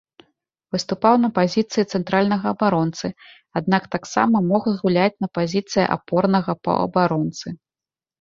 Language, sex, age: Belarusian, female, 30-39